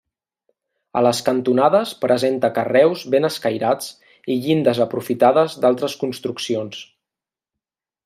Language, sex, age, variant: Catalan, male, 19-29, Central